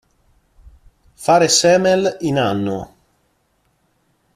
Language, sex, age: Italian, male, 40-49